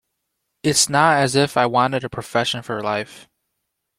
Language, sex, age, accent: English, male, 19-29, United States English